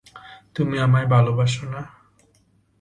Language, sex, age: Bengali, male, 19-29